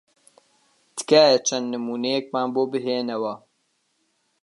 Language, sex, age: Central Kurdish, male, 19-29